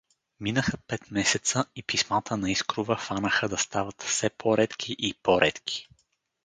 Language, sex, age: Bulgarian, male, 30-39